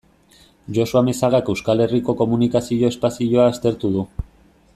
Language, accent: Basque, Erdialdekoa edo Nafarra (Gipuzkoa, Nafarroa)